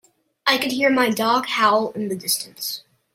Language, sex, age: English, male, under 19